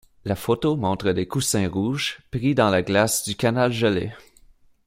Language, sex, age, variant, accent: French, male, 19-29, Français d'Amérique du Nord, Français du Canada